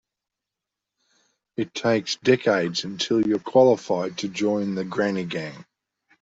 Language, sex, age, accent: English, male, 60-69, Australian English